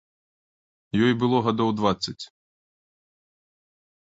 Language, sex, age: Belarusian, male, 30-39